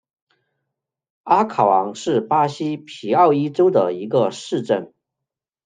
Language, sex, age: Chinese, male, 40-49